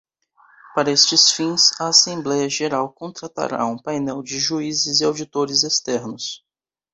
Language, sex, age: Portuguese, male, 19-29